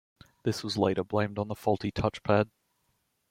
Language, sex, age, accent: English, male, under 19, Australian English